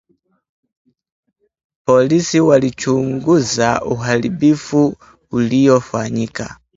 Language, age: Swahili, 19-29